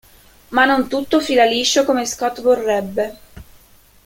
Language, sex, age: Italian, female, 19-29